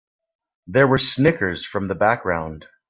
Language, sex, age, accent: English, male, 40-49, Canadian English